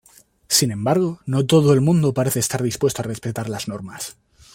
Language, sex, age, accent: Spanish, male, 19-29, España: Centro-Sur peninsular (Madrid, Toledo, Castilla-La Mancha)